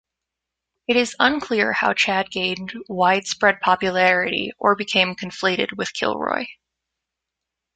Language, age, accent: English, 19-29, United States English